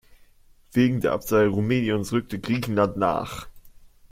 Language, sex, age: German, male, under 19